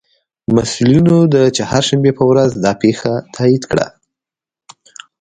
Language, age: Pashto, 19-29